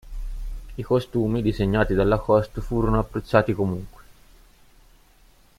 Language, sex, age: Italian, male, 40-49